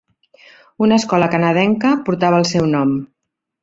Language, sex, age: Catalan, female, 60-69